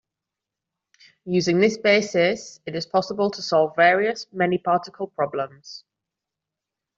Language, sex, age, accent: English, female, 19-29, England English